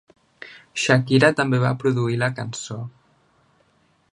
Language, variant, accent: Catalan, Central, central